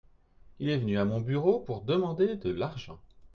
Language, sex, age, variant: French, male, 30-39, Français de métropole